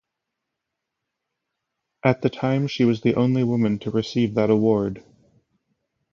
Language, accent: English, Canadian English